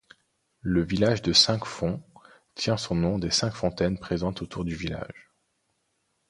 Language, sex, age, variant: French, male, 19-29, Français de métropole